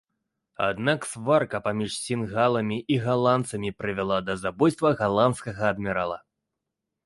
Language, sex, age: Belarusian, male, 19-29